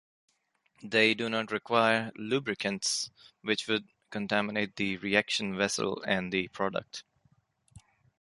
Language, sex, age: English, male, 19-29